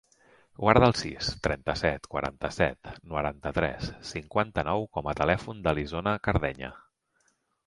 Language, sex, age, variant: Catalan, male, 40-49, Central